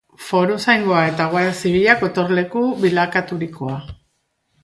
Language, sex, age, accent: Basque, female, 50-59, Mendebalekoa (Araba, Bizkaia, Gipuzkoako mendebaleko herri batzuk)